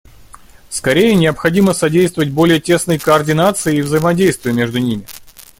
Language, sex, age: Russian, male, 30-39